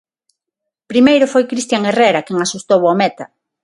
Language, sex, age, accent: Galician, female, 40-49, Atlántico (seseo e gheada); Neofalante